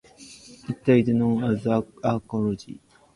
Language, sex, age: English, male, under 19